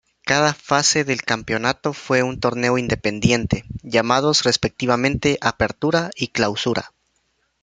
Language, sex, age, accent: Spanish, male, 19-29, América central